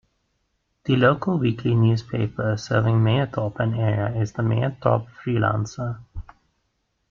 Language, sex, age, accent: English, male, 19-29, Southern African (South Africa, Zimbabwe, Namibia)